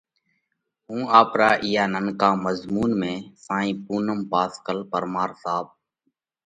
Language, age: Parkari Koli, 30-39